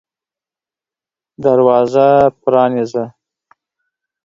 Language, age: Pashto, 30-39